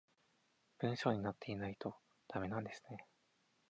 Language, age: Japanese, 19-29